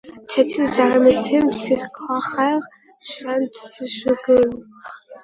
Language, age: Russian, under 19